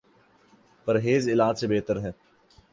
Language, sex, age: Urdu, male, 19-29